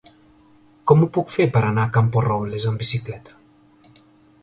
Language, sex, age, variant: Catalan, male, 19-29, Central